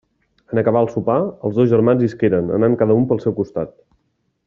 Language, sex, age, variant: Catalan, male, 19-29, Central